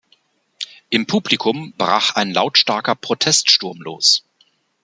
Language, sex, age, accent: German, male, 40-49, Deutschland Deutsch